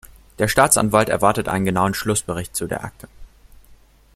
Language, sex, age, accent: German, male, 19-29, Deutschland Deutsch